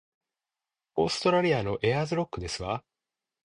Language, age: Japanese, 30-39